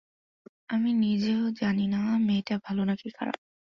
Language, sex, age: Bengali, female, 19-29